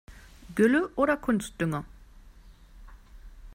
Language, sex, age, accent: German, female, 19-29, Deutschland Deutsch